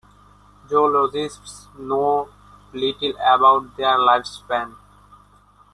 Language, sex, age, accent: English, male, 19-29, India and South Asia (India, Pakistan, Sri Lanka)